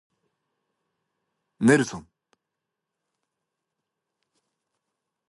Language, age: English, 19-29